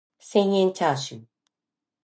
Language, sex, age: Japanese, female, 50-59